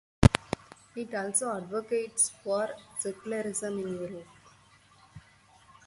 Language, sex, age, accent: English, female, 19-29, United States English